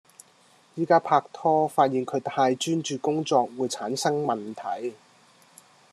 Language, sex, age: Cantonese, male, 30-39